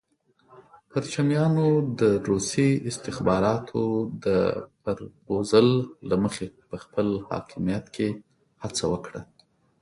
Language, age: Pashto, 30-39